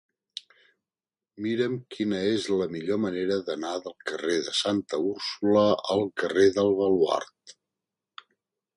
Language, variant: Catalan, Central